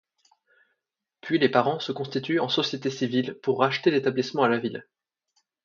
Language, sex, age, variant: French, male, 19-29, Français de métropole